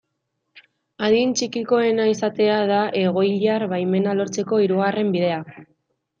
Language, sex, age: Basque, female, 19-29